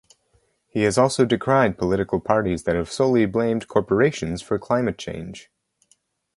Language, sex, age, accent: English, male, 19-29, United States English